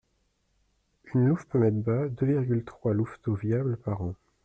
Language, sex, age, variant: French, male, 30-39, Français de métropole